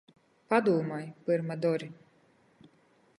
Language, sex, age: Latgalian, female, 30-39